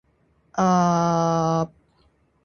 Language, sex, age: Japanese, female, 19-29